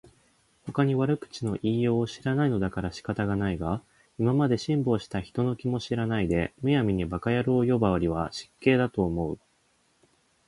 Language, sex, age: Japanese, male, 19-29